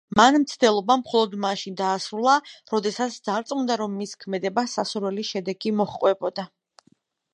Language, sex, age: Georgian, female, 19-29